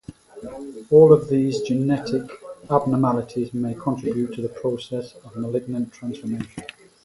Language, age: English, 30-39